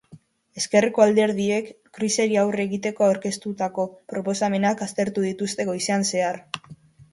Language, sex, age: Basque, female, 19-29